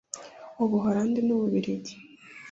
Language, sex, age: Kinyarwanda, female, 19-29